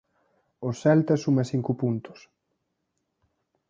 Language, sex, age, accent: Galician, male, 19-29, Atlántico (seseo e gheada)